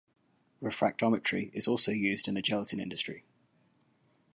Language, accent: English, Scottish English